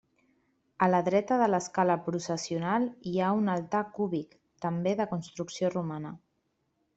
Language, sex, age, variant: Catalan, female, 40-49, Central